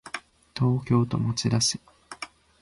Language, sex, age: Japanese, male, 19-29